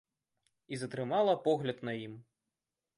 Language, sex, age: Belarusian, male, 19-29